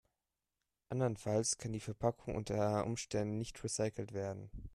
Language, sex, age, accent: German, male, 19-29, Deutschland Deutsch